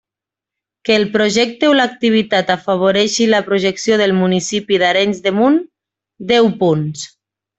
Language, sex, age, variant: Catalan, female, 19-29, Nord-Occidental